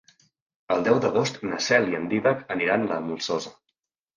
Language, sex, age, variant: Catalan, male, 19-29, Central